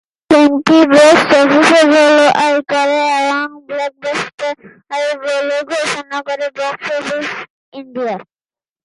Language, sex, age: Bengali, male, 19-29